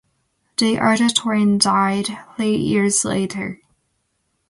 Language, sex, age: English, female, 19-29